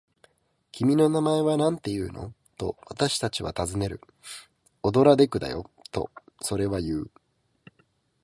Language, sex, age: Japanese, male, 19-29